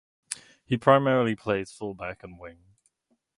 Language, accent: English, England English; Welsh English